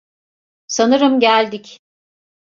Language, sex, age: Turkish, female, 50-59